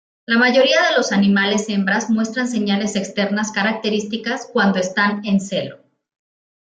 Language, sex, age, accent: Spanish, female, 40-49, México